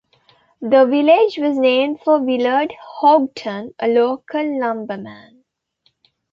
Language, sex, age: English, female, 19-29